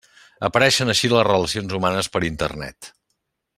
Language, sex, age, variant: Catalan, male, 60-69, Central